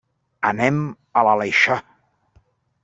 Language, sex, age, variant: Catalan, male, 40-49, Central